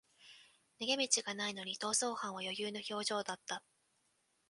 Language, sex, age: Japanese, female, 19-29